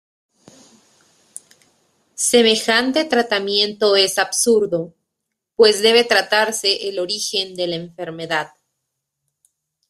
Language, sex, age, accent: Spanish, female, 19-29, Andino-Pacífico: Colombia, Perú, Ecuador, oeste de Bolivia y Venezuela andina